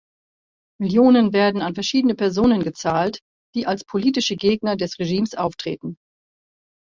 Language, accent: German, Deutschland Deutsch